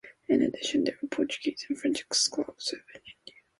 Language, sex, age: English, female, under 19